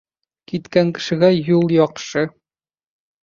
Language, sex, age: Bashkir, male, 19-29